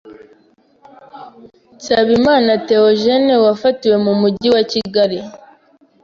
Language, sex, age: Kinyarwanda, female, 19-29